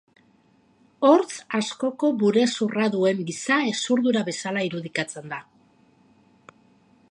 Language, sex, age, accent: Basque, female, 50-59, Mendebalekoa (Araba, Bizkaia, Gipuzkoako mendebaleko herri batzuk)